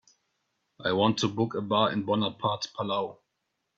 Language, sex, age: English, male, 19-29